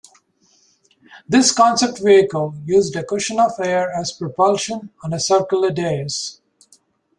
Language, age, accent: English, 50-59, United States English